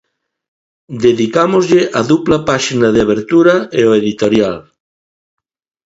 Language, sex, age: Galician, male, 50-59